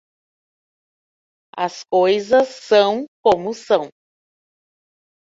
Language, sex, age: Portuguese, female, 50-59